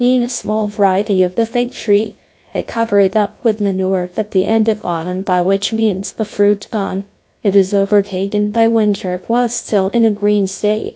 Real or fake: fake